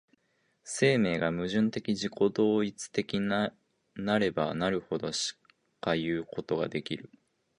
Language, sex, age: Japanese, male, 19-29